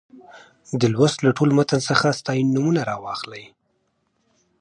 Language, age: Pashto, 19-29